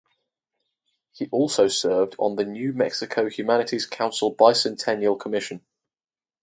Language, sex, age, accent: English, male, under 19, England English